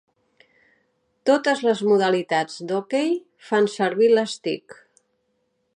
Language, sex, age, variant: Catalan, female, 50-59, Central